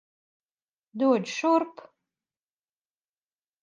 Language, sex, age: Latvian, female, 30-39